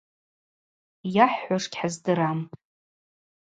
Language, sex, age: Abaza, female, 40-49